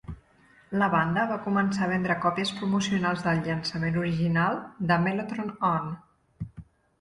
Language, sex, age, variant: Catalan, female, 40-49, Central